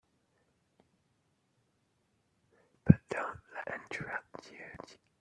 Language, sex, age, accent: English, male, 19-29, United States English